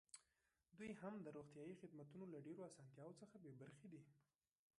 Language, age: Pashto, 19-29